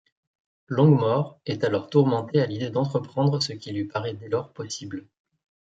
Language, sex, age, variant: French, male, 30-39, Français de métropole